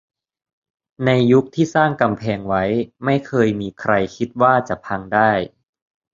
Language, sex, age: Thai, male, 19-29